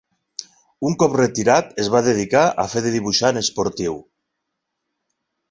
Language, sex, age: Catalan, male, 40-49